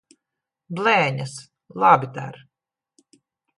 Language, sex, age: Latvian, female, 60-69